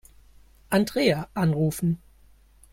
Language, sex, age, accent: German, male, 19-29, Deutschland Deutsch